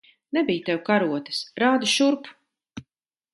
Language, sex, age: Latvian, female, 50-59